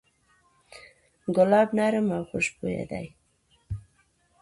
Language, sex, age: Pashto, female, 19-29